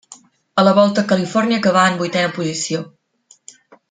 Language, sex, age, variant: Catalan, female, 30-39, Central